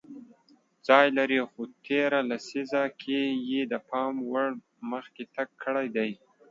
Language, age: Pashto, 19-29